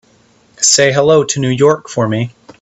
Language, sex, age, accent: English, male, 19-29, United States English